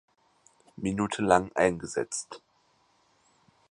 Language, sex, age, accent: German, male, 19-29, Deutschland Deutsch